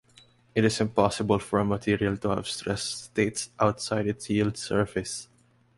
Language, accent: English, Filipino